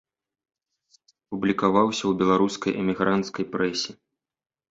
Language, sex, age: Belarusian, male, 30-39